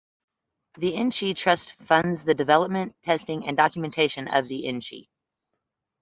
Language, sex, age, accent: English, female, 50-59, United States English